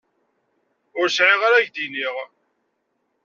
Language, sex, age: Kabyle, male, 40-49